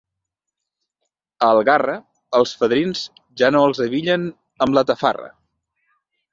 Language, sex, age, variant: Catalan, male, 30-39, Central